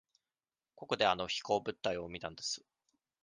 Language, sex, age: Japanese, male, 19-29